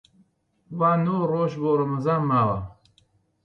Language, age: Central Kurdish, 40-49